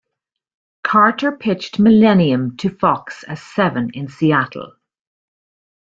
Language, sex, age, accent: English, female, 40-49, Irish English